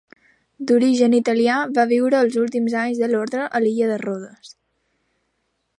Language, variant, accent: Catalan, Balear, menorquí